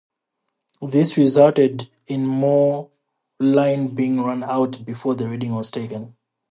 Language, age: English, 19-29